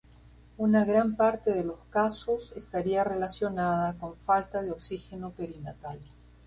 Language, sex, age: Spanish, female, 60-69